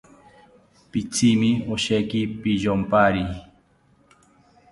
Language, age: South Ucayali Ashéninka, 40-49